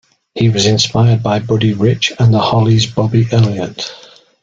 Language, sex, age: English, male, 60-69